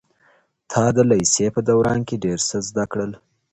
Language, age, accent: Pashto, 19-29, معیاري پښتو